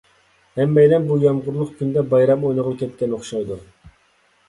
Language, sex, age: Uyghur, male, 30-39